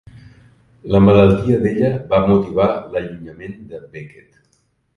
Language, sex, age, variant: Catalan, male, 50-59, Septentrional